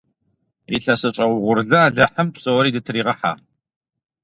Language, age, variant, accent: Kabardian, 40-49, Адыгэбзэ (Къэбэрдей, Кирил, псоми зэдай), Джылэхъстэней (Gilahsteney)